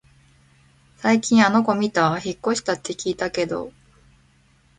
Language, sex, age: Japanese, female, 19-29